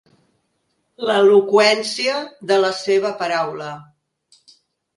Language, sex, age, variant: Catalan, female, 60-69, Central